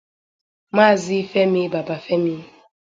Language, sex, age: Igbo, female, under 19